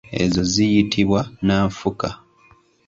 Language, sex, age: Ganda, male, 19-29